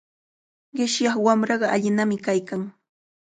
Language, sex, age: Cajatambo North Lima Quechua, female, 19-29